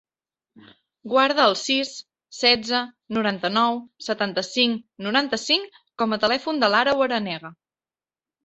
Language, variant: Catalan, Central